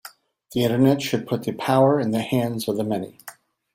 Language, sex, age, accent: English, male, 50-59, United States English